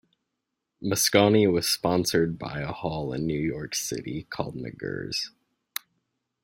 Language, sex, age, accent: English, male, 19-29, United States English